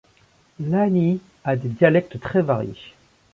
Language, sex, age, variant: French, male, 50-59, Français de métropole